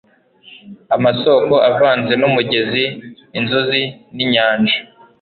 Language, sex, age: Kinyarwanda, male, 19-29